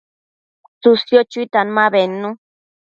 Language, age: Matsés, 30-39